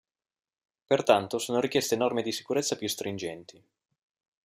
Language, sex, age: Italian, male, 30-39